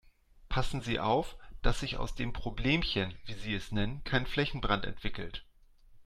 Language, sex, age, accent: German, male, 40-49, Deutschland Deutsch